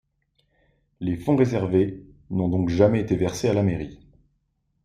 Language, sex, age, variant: French, male, 19-29, Français de métropole